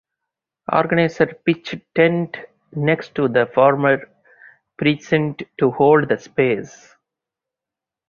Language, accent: English, India and South Asia (India, Pakistan, Sri Lanka)